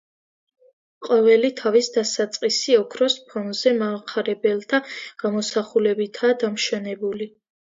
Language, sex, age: Georgian, female, under 19